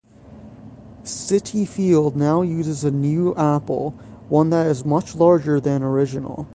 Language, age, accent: English, 19-29, United States English